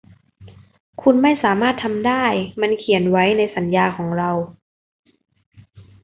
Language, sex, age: Thai, female, 19-29